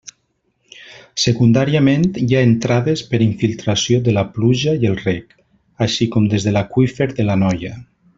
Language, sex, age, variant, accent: Catalan, male, 40-49, Valencià meridional, valencià